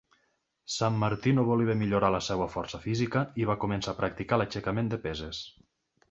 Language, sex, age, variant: Catalan, male, 19-29, Nord-Occidental